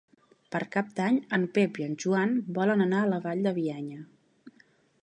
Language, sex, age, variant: Catalan, female, 19-29, Central